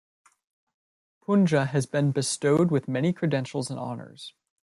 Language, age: English, 19-29